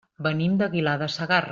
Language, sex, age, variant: Catalan, female, 40-49, Central